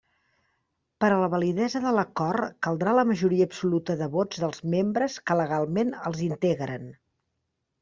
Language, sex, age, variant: Catalan, female, 50-59, Central